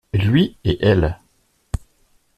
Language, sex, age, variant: French, male, 50-59, Français de métropole